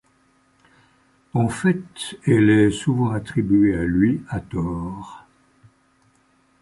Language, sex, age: French, male, 70-79